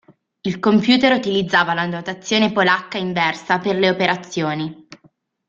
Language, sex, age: Italian, female, 19-29